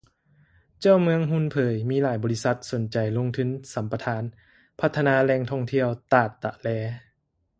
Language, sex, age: Lao, male, 19-29